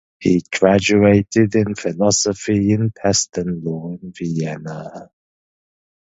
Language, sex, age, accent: English, male, 19-29, England English